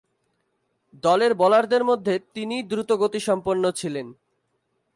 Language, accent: Bengali, fluent